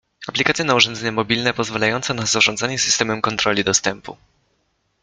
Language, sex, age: Polish, male, 19-29